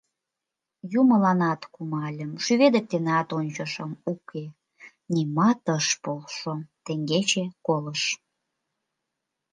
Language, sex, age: Mari, female, 19-29